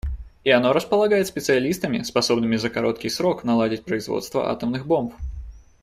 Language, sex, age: Russian, male, 19-29